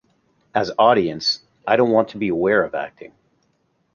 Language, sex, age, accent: English, male, 40-49, Canadian English